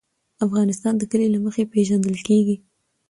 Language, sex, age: Pashto, female, 19-29